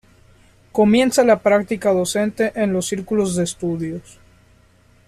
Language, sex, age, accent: Spanish, male, 19-29, México